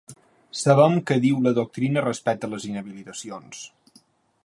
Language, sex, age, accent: Catalan, male, 19-29, balear; valencià